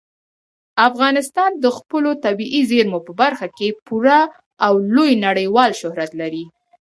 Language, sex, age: Pashto, female, 19-29